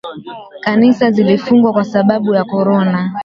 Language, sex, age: Swahili, female, 19-29